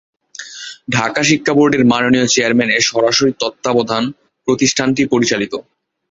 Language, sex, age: Bengali, male, 19-29